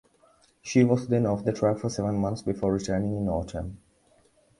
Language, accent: English, England English